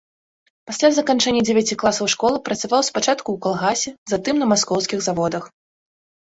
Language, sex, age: Belarusian, female, 30-39